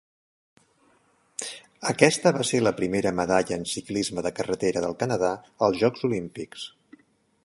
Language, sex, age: Catalan, male, 50-59